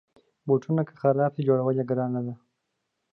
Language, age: Pashto, 19-29